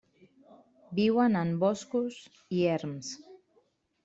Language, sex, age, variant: Catalan, female, 40-49, Central